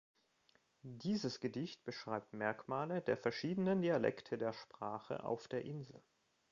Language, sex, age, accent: German, male, 30-39, Deutschland Deutsch